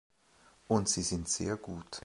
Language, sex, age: German, male, 40-49